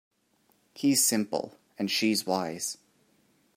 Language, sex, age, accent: English, male, 19-29, United States English